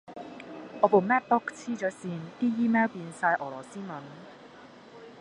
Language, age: Cantonese, 19-29